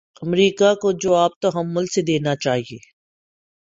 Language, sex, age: Urdu, male, 19-29